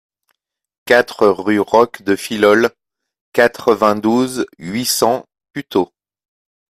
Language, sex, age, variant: French, male, 40-49, Français de métropole